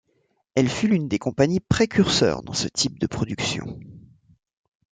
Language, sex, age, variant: French, male, 19-29, Français de métropole